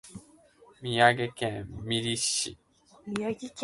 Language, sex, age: Japanese, male, 19-29